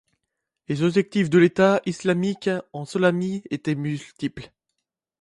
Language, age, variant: French, 19-29, Français de métropole